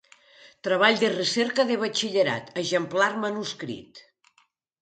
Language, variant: Catalan, Nord-Occidental